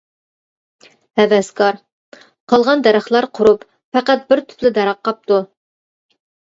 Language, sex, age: Uyghur, female, 40-49